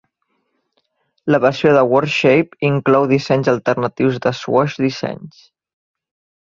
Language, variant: Catalan, Central